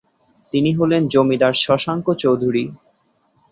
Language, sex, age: Bengali, male, 19-29